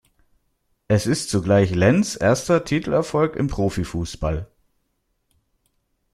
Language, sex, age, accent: German, male, 30-39, Deutschland Deutsch